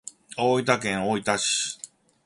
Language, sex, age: Japanese, male, 50-59